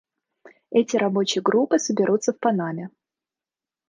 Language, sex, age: Russian, female, 19-29